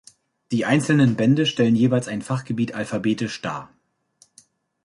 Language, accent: German, Deutschland Deutsch